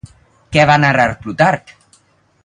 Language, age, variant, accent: Catalan, under 19, Valencià septentrional, valencià